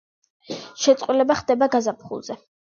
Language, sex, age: Georgian, female, under 19